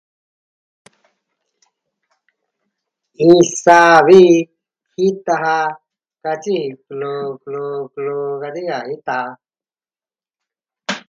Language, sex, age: Southwestern Tlaxiaco Mixtec, female, 60-69